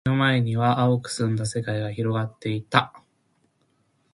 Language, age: Japanese, under 19